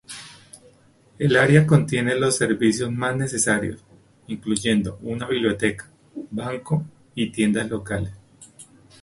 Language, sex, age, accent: Spanish, male, 30-39, Andino-Pacífico: Colombia, Perú, Ecuador, oeste de Bolivia y Venezuela andina